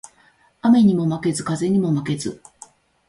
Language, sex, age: Japanese, female, 50-59